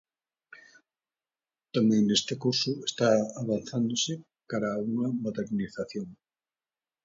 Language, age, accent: Galician, 50-59, Central (gheada)